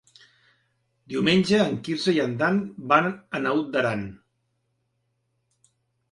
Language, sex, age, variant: Catalan, male, 40-49, Central